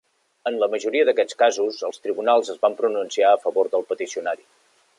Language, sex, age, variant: Catalan, male, 40-49, Central